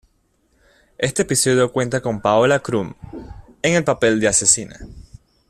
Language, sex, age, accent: Spanish, male, 19-29, Caribe: Cuba, Venezuela, Puerto Rico, República Dominicana, Panamá, Colombia caribeña, México caribeño, Costa del golfo de México